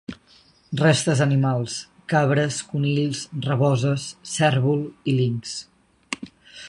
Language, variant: Catalan, Nord-Occidental